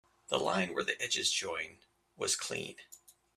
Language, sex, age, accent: English, male, 50-59, United States English